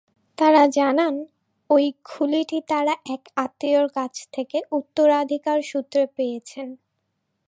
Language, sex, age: Bengali, female, 19-29